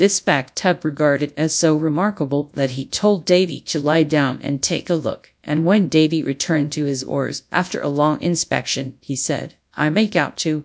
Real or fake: fake